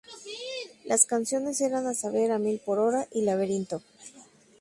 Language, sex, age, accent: Spanish, female, 30-39, México